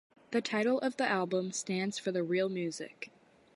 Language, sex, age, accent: English, female, under 19, United States English